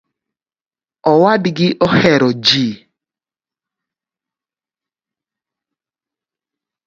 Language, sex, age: Luo (Kenya and Tanzania), female, 40-49